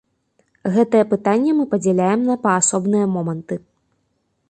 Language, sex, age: Belarusian, female, 19-29